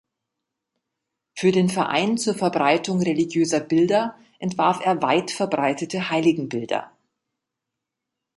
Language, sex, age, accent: German, female, 50-59, Deutschland Deutsch